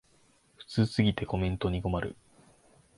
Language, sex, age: Japanese, male, 19-29